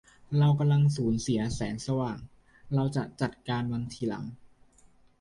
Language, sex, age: Thai, male, 19-29